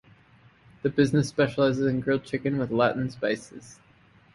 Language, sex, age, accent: English, male, 30-39, United States English